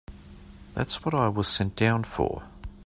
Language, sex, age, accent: English, male, 50-59, Australian English